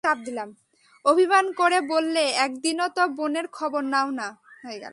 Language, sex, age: Bengali, female, 19-29